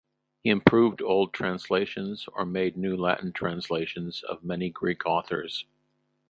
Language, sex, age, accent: English, male, 60-69, United States English